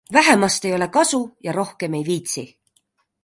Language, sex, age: Estonian, female, 30-39